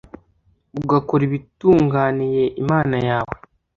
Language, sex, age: Kinyarwanda, male, under 19